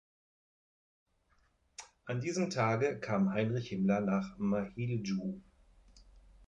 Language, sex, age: German, male, 50-59